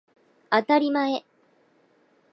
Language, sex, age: Japanese, female, 19-29